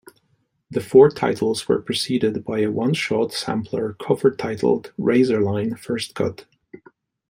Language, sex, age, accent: English, male, 30-39, United States English